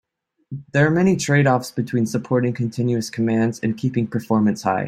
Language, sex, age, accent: English, male, 19-29, United States English